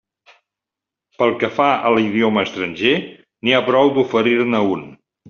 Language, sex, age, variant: Catalan, male, 70-79, Central